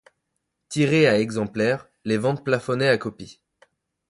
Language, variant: French, Français de métropole